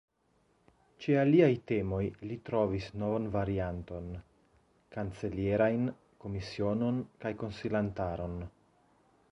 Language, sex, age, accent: Esperanto, male, 30-39, Internacia